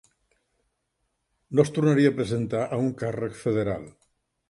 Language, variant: Catalan, Central